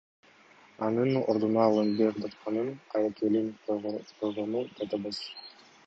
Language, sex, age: Kyrgyz, male, under 19